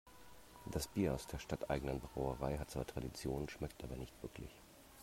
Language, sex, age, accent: German, male, 40-49, Deutschland Deutsch